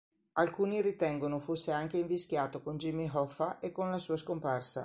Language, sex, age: Italian, female, 60-69